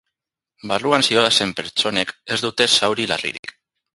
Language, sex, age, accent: Basque, male, 30-39, Mendebalekoa (Araba, Bizkaia, Gipuzkoako mendebaleko herri batzuk)